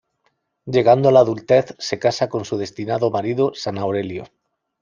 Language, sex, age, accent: Spanish, male, 40-49, España: Sur peninsular (Andalucia, Extremadura, Murcia)